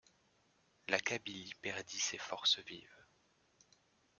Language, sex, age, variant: French, male, 30-39, Français de métropole